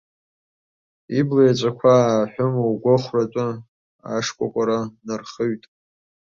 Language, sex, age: Abkhazian, male, under 19